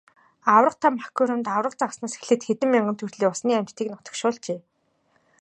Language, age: Mongolian, 19-29